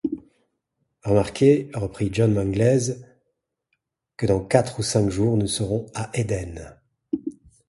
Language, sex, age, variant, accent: French, male, 40-49, Français d'Europe, Français de Belgique